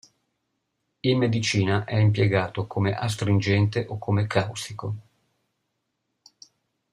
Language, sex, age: Italian, male, 50-59